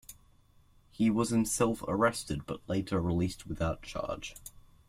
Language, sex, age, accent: English, male, under 19, Australian English